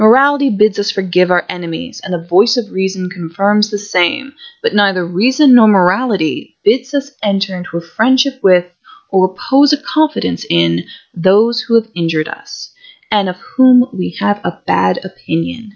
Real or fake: real